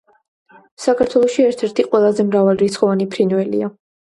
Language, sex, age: Georgian, female, under 19